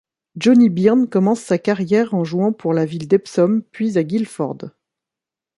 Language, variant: French, Français de métropole